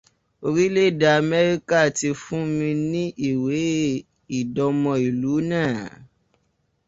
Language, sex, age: Yoruba, male, 19-29